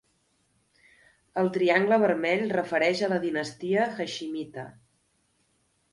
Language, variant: Catalan, Central